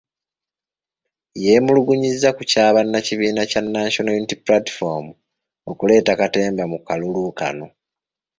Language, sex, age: Ganda, male, 19-29